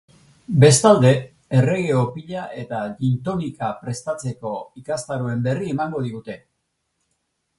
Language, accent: Basque, Mendebalekoa (Araba, Bizkaia, Gipuzkoako mendebaleko herri batzuk)